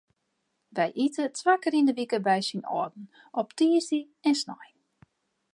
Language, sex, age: Western Frisian, female, 40-49